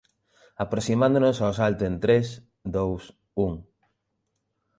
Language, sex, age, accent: Galician, male, 30-39, Normativo (estándar)